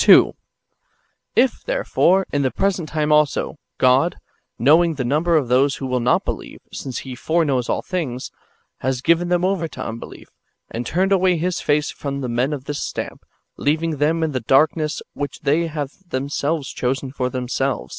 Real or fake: real